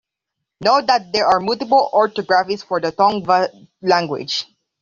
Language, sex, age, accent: English, male, under 19, Filipino